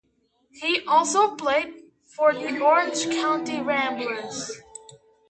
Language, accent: English, United States English